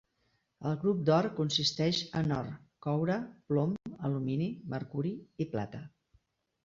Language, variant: Catalan, Central